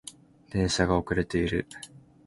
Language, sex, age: Japanese, male, 19-29